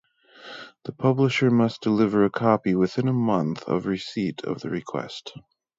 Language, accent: English, United States English